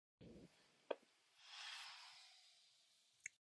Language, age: Korean, 19-29